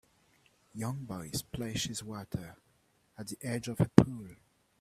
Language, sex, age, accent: English, male, 30-39, Canadian English